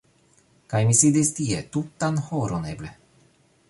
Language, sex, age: Esperanto, male, 40-49